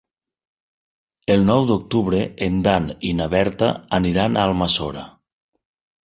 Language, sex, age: Catalan, male, 40-49